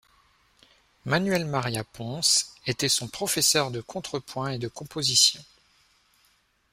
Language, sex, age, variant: French, male, 30-39, Français de métropole